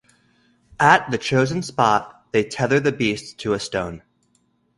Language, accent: English, United States English